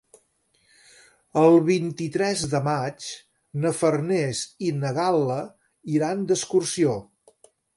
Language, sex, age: Catalan, male, 70-79